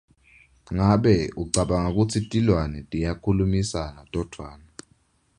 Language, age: Swati, 19-29